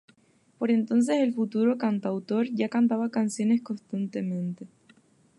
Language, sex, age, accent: Spanish, female, 19-29, España: Islas Canarias